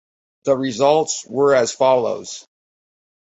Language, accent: English, United States English